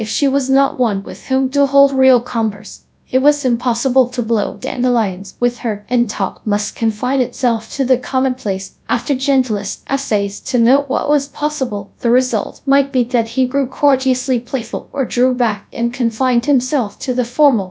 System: TTS, GradTTS